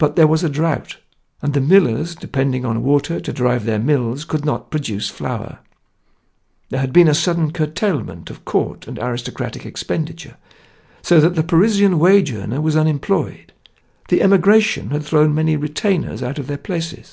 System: none